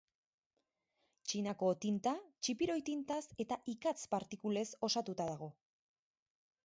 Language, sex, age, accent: Basque, female, 19-29, Erdialdekoa edo Nafarra (Gipuzkoa, Nafarroa)